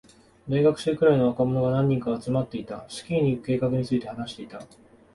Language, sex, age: Japanese, male, 19-29